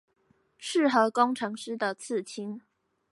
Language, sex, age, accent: Chinese, female, 19-29, 出生地：臺北市